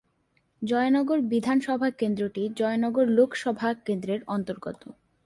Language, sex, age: Bengali, female, 19-29